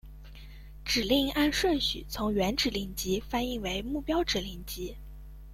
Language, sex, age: Chinese, female, under 19